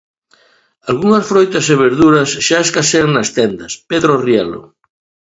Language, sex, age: Galician, male, 50-59